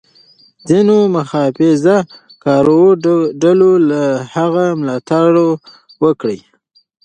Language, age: Pashto, 30-39